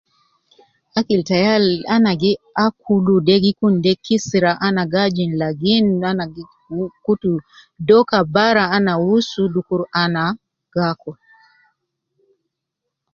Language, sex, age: Nubi, female, 50-59